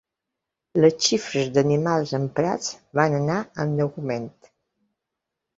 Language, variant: Catalan, Balear